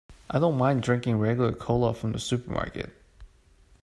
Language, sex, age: English, male, 19-29